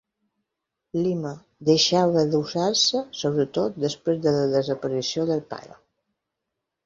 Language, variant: Catalan, Balear